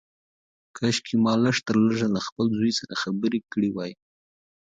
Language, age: Pashto, 19-29